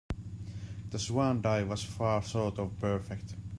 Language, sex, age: English, male, 40-49